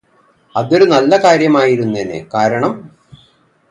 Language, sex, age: Malayalam, male, 40-49